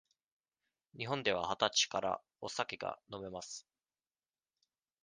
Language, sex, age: Japanese, male, 19-29